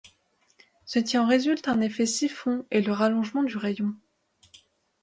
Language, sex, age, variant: French, female, 19-29, Français de métropole